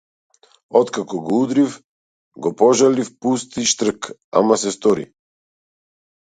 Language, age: Macedonian, 40-49